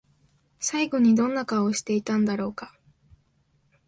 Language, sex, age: Japanese, female, 19-29